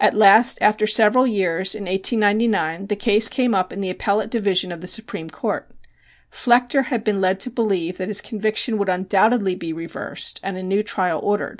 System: none